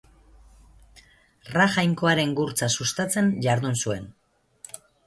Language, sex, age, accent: Basque, female, 40-49, Mendebalekoa (Araba, Bizkaia, Gipuzkoako mendebaleko herri batzuk)